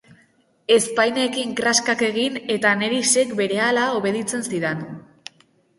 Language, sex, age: Basque, female, under 19